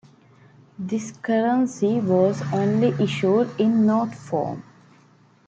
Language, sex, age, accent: English, female, 19-29, United States English